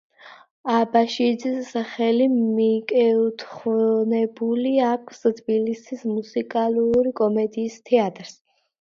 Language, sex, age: Georgian, female, under 19